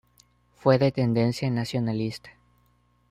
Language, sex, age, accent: Spanish, male, 19-29, México